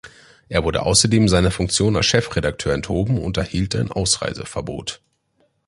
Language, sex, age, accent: German, male, 19-29, Deutschland Deutsch